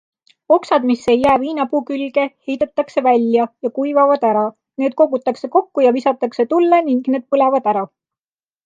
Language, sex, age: Estonian, female, 30-39